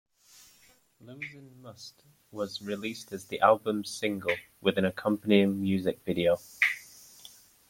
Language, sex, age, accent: English, male, 19-29, England English